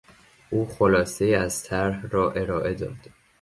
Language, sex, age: Persian, male, under 19